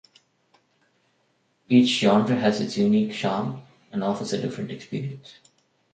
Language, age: English, 19-29